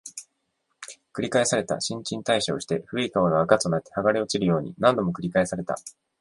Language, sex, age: Japanese, male, 19-29